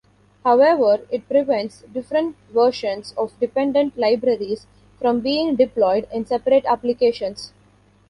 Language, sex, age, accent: English, female, 19-29, India and South Asia (India, Pakistan, Sri Lanka)